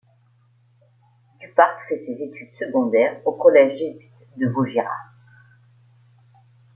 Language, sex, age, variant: French, female, 50-59, Français de métropole